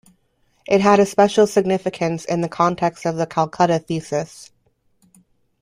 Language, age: English, 30-39